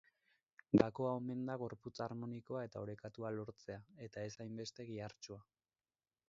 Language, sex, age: Basque, male, 19-29